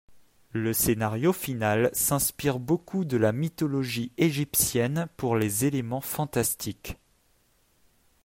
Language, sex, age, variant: French, male, 19-29, Français de métropole